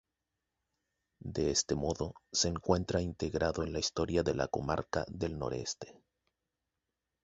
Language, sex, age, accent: Spanish, male, 19-29, Chileno: Chile, Cuyo